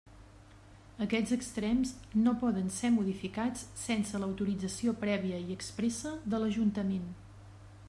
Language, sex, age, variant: Catalan, female, 40-49, Central